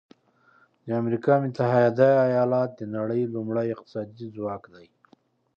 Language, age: Pashto, 40-49